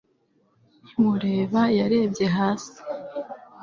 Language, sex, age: Kinyarwanda, female, 19-29